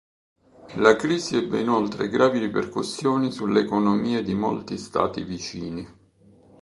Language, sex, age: Italian, male, 50-59